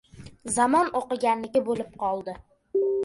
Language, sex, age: Uzbek, male, 19-29